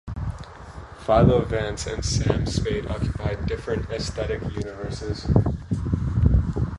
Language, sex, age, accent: English, male, under 19, United States English